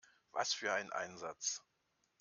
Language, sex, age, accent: German, male, 60-69, Deutschland Deutsch